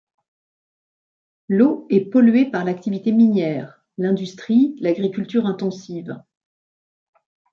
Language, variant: French, Français de métropole